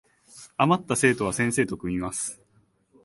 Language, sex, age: Japanese, male, under 19